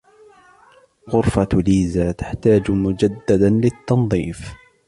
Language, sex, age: Arabic, male, 19-29